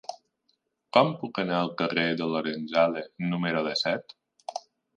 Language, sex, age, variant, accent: Catalan, male, 40-49, Balear, mallorquí